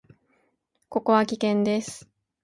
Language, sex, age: Japanese, female, 19-29